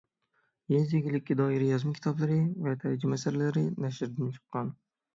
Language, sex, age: Uyghur, male, 19-29